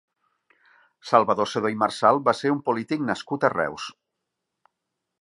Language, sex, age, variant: Catalan, male, 40-49, Nord-Occidental